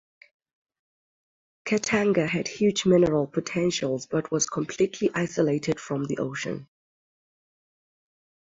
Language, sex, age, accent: English, female, 19-29, United States English; England English